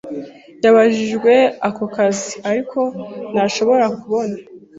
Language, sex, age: Kinyarwanda, female, 19-29